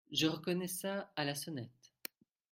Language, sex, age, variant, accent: French, male, 19-29, Français d'Europe, Français de Belgique